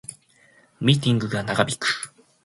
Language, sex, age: Japanese, male, 19-29